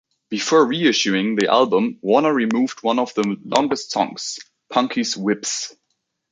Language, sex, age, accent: English, male, 19-29, United States English